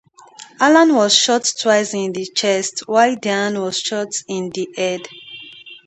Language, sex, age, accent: English, female, 19-29, England English